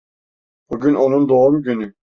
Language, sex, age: Turkish, male, 19-29